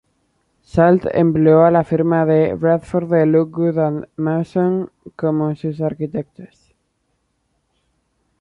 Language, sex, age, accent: Spanish, male, under 19, España: Norte peninsular (Asturias, Castilla y León, Cantabria, País Vasco, Navarra, Aragón, La Rioja, Guadalajara, Cuenca)